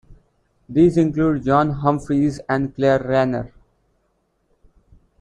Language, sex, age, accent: English, male, 19-29, India and South Asia (India, Pakistan, Sri Lanka)